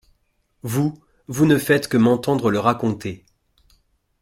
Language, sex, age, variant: French, male, 40-49, Français de métropole